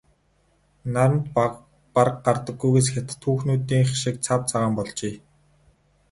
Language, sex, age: Mongolian, male, 19-29